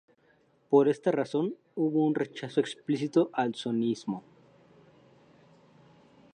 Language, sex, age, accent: Spanish, male, 19-29, México